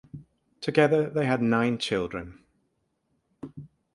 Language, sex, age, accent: English, male, 60-69, England English